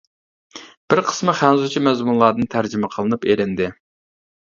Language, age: Uyghur, 40-49